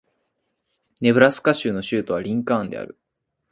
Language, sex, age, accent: Japanese, male, 19-29, 標準